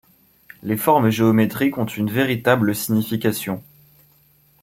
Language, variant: French, Français de métropole